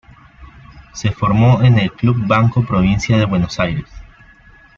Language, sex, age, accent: Spanish, male, 19-29, Andino-Pacífico: Colombia, Perú, Ecuador, oeste de Bolivia y Venezuela andina